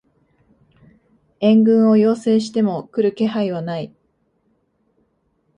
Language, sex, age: Japanese, female, 30-39